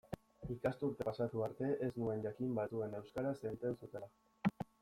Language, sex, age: Basque, male, 19-29